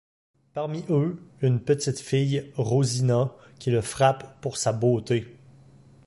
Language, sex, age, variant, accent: French, male, 30-39, Français d'Amérique du Nord, Français du Canada